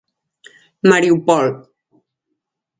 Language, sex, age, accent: Galician, female, 40-49, Central (gheada)